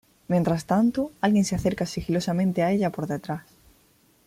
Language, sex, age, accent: Spanish, female, 19-29, España: Sur peninsular (Andalucia, Extremadura, Murcia)